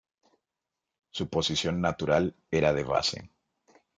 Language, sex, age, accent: Spanish, male, 40-49, Andino-Pacífico: Colombia, Perú, Ecuador, oeste de Bolivia y Venezuela andina